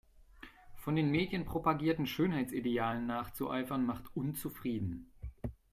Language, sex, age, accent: German, male, 30-39, Deutschland Deutsch